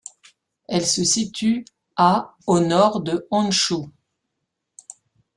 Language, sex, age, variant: French, female, 50-59, Français de métropole